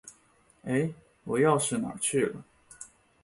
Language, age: Chinese, 19-29